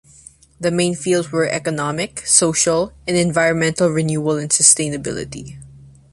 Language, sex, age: English, female, 19-29